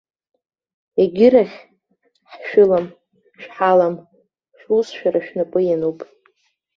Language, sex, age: Abkhazian, female, under 19